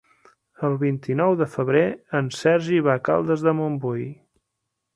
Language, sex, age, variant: Catalan, male, 40-49, Central